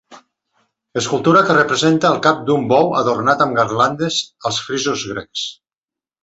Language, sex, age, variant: Catalan, male, 50-59, Nord-Occidental